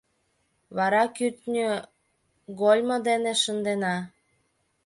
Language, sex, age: Mari, female, 19-29